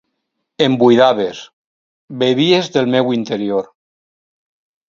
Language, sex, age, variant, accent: Catalan, male, 50-59, Valencià meridional, valencià